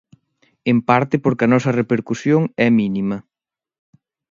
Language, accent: Galician, Normativo (estándar)